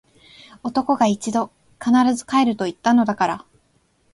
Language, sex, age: Japanese, female, 19-29